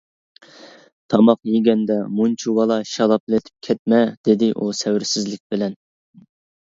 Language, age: Uyghur, 19-29